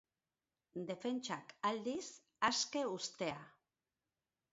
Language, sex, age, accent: Basque, female, 50-59, Erdialdekoa edo Nafarra (Gipuzkoa, Nafarroa)